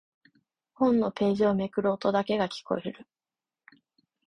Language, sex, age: Japanese, female, 19-29